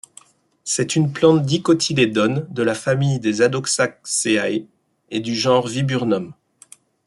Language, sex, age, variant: French, male, 30-39, Français de métropole